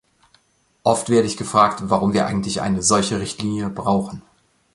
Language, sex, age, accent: German, male, 40-49, Deutschland Deutsch